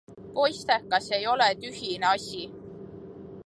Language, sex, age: Estonian, female, 19-29